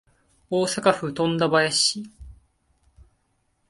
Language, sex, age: Japanese, male, 19-29